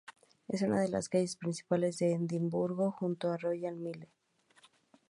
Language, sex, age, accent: Spanish, female, under 19, México